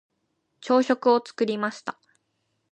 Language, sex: Japanese, female